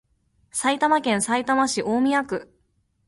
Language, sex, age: Japanese, female, 19-29